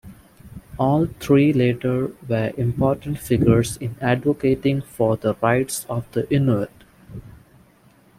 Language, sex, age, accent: English, male, 19-29, India and South Asia (India, Pakistan, Sri Lanka)